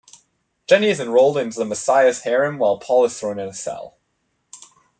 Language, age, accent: English, 19-29, United States English